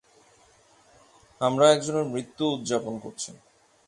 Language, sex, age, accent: Bengali, male, 30-39, প্রমিত